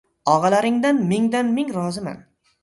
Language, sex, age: Uzbek, male, 30-39